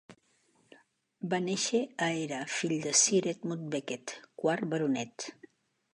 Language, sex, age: Catalan, female, 60-69